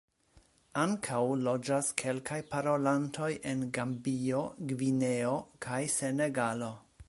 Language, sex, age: Esperanto, male, 40-49